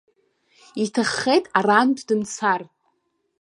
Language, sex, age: Abkhazian, female, 19-29